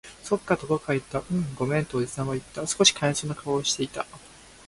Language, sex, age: Japanese, male, 19-29